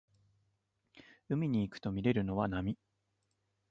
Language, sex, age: Japanese, male, 30-39